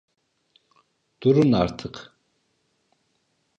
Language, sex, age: Turkish, male, 50-59